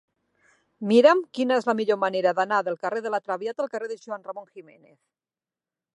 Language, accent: Catalan, central; nord-occidental